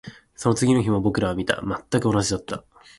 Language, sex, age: Japanese, male, 19-29